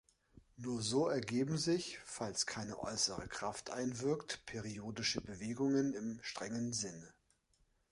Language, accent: German, Deutschland Deutsch